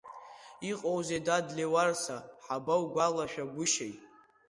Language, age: Abkhazian, under 19